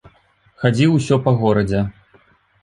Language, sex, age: Belarusian, male, 19-29